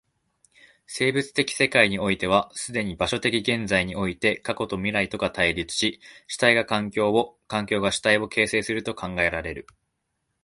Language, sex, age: Japanese, male, 19-29